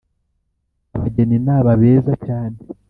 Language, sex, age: Kinyarwanda, male, 30-39